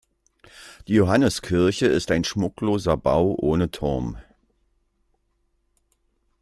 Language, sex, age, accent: German, male, 60-69, Deutschland Deutsch